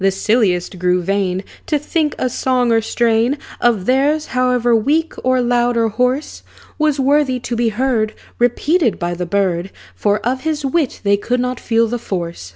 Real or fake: real